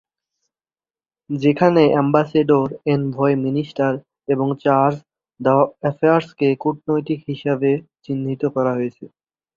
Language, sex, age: Bengali, male, under 19